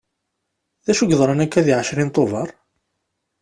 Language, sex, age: Kabyle, male, 30-39